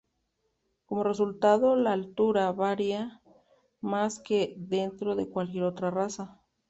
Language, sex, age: Spanish, female, 30-39